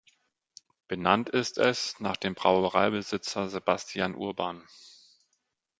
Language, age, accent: German, 30-39, Deutschland Deutsch